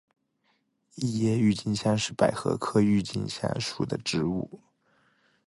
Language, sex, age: Chinese, male, 19-29